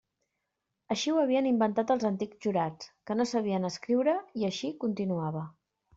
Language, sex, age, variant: Catalan, female, 30-39, Central